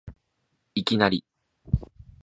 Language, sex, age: Japanese, male, 19-29